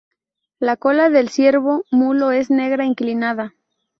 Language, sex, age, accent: Spanish, female, 19-29, México